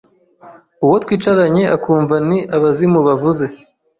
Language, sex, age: Kinyarwanda, male, 30-39